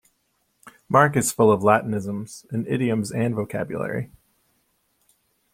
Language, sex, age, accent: English, male, 30-39, United States English